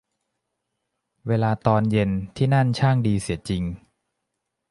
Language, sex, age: Thai, male, 19-29